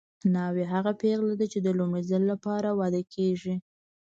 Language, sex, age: Pashto, female, 19-29